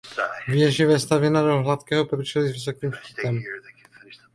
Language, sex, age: Czech, male, 30-39